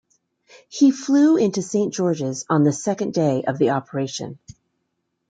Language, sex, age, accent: English, female, 50-59, United States English